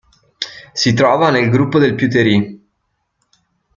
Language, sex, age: Italian, male, 19-29